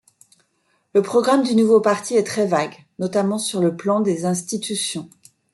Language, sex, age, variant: French, female, 50-59, Français de métropole